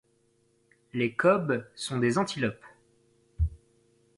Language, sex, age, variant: French, male, 30-39, Français de métropole